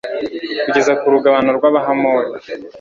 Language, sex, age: Kinyarwanda, male, 19-29